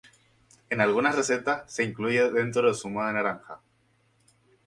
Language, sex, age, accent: Spanish, male, 19-29, España: Islas Canarias